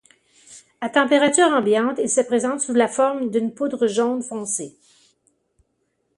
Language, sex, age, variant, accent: French, female, 50-59, Français d'Amérique du Nord, Français du Canada